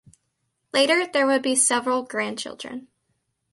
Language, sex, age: English, female, under 19